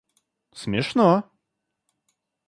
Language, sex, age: Russian, male, 19-29